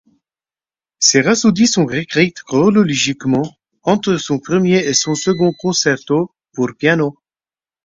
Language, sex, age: French, male, 19-29